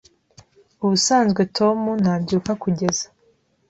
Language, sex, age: Kinyarwanda, female, 19-29